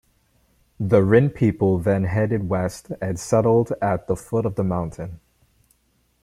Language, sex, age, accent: English, male, 30-39, United States English